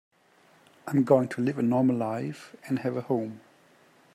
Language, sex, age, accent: English, male, 30-39, Australian English